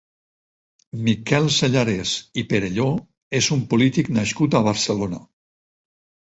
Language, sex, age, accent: Catalan, male, 60-69, valencià